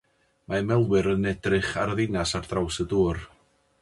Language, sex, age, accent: Welsh, male, 40-49, Y Deyrnas Unedig Cymraeg